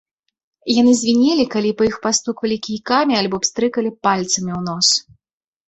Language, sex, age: Belarusian, female, 30-39